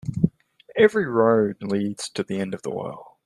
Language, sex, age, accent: English, male, 19-29, Australian English